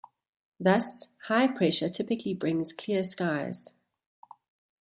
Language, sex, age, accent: English, female, 40-49, Southern African (South Africa, Zimbabwe, Namibia)